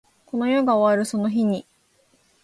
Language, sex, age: Japanese, female, 19-29